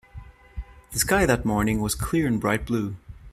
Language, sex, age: English, male, 19-29